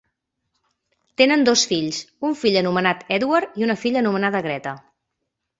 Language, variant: Catalan, Central